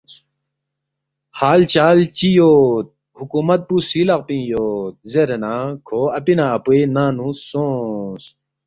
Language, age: Balti, 30-39